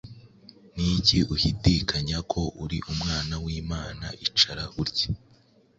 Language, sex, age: Kinyarwanda, male, 19-29